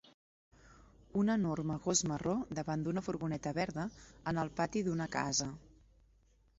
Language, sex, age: Catalan, female, 40-49